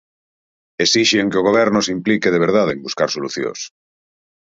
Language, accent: Galician, Central (gheada)